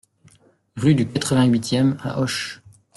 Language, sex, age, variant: French, male, 30-39, Français de métropole